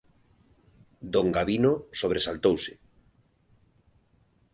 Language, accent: Galician, Normativo (estándar)